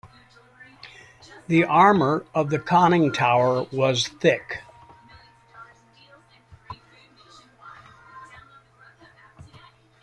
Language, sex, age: English, male, 70-79